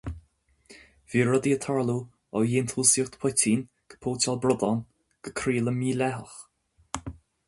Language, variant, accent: Irish, Gaeilge Chonnacht, Cainteoir líofa, ní ó dhúchas